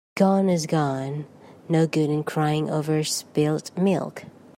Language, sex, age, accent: English, female, 19-29, England English